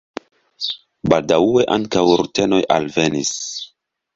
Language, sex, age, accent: Esperanto, male, 30-39, Internacia